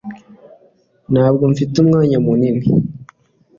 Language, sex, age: Kinyarwanda, male, 19-29